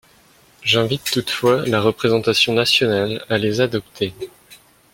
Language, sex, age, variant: French, male, 19-29, Français de métropole